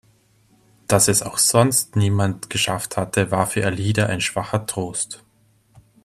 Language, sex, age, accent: German, male, 19-29, Österreichisches Deutsch